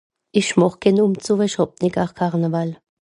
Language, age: Swiss German, 50-59